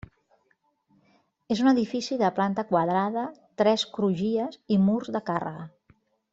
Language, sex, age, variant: Catalan, female, 50-59, Central